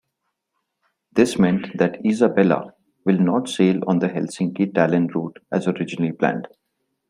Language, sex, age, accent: English, male, 30-39, India and South Asia (India, Pakistan, Sri Lanka)